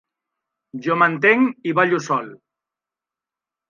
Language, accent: Catalan, central; nord-occidental